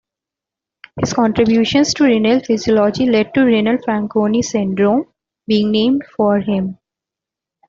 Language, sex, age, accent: English, female, 19-29, India and South Asia (India, Pakistan, Sri Lanka)